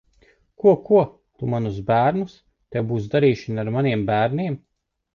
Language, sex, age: Latvian, male, 30-39